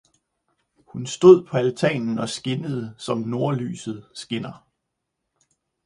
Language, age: Danish, 40-49